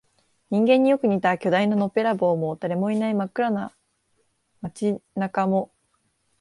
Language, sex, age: Japanese, female, 19-29